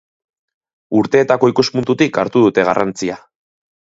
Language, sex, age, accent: Basque, male, 30-39, Mendebalekoa (Araba, Bizkaia, Gipuzkoako mendebaleko herri batzuk)